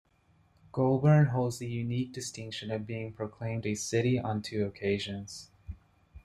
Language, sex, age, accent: English, male, 19-29, United States English